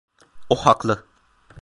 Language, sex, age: Turkish, male, 19-29